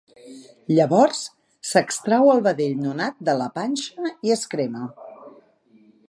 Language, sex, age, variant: Catalan, female, 50-59, Central